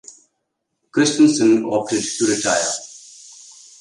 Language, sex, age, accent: English, male, under 19, United States English; England English; India and South Asia (India, Pakistan, Sri Lanka)